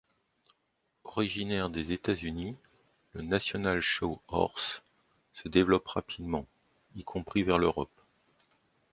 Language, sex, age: French, male, 50-59